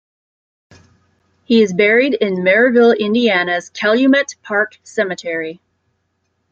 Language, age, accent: English, 30-39, United States English